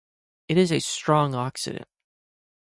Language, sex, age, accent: English, male, 19-29, United States English